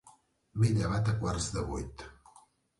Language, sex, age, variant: Catalan, male, 30-39, Septentrional